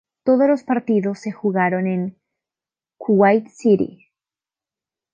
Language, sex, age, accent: Spanish, female, under 19, Andino-Pacífico: Colombia, Perú, Ecuador, oeste de Bolivia y Venezuela andina